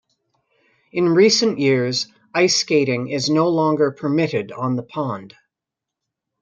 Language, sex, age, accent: English, female, 50-59, Canadian English